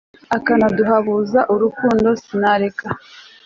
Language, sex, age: Kinyarwanda, female, 19-29